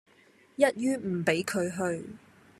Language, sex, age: Cantonese, female, 19-29